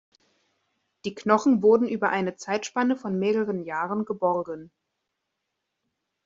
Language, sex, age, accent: German, female, 19-29, Deutschland Deutsch